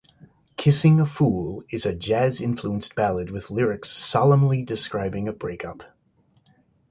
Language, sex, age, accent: English, male, 50-59, United States English